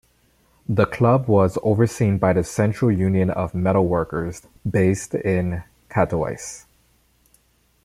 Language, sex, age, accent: English, male, 30-39, United States English